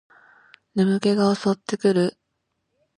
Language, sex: Japanese, female